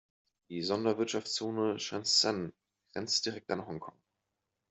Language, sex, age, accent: German, male, 19-29, Deutschland Deutsch